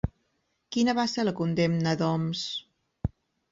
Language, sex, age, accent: Catalan, female, 50-59, Empordanès